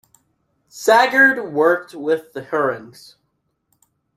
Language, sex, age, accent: English, male, under 19, United States English